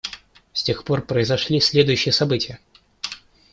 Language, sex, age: Russian, male, under 19